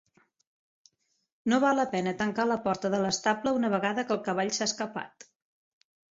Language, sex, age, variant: Catalan, female, 50-59, Central